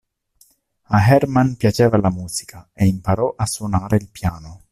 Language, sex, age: Italian, male, 30-39